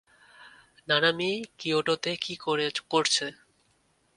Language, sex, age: Bengali, male, 19-29